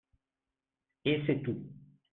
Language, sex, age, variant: French, male, 50-59, Français de métropole